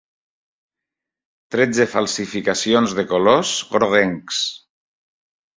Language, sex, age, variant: Catalan, male, 30-39, Septentrional